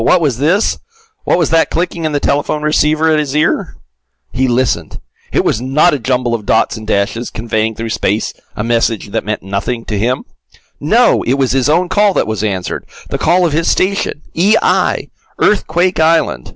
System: none